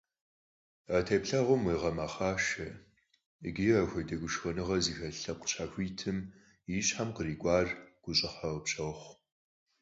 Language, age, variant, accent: Kabardian, 19-29, Адыгэбзэ (Къэбэрдей, Кирил, псоми зэдай), Джылэхъстэней (Gilahsteney)